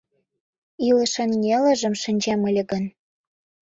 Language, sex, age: Mari, female, 19-29